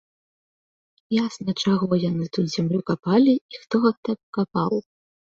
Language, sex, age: Belarusian, female, 19-29